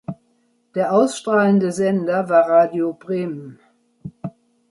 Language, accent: German, Deutschland Deutsch